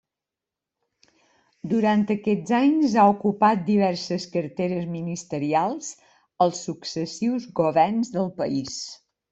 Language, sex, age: Catalan, female, 60-69